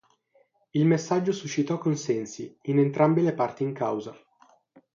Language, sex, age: Italian, male, 19-29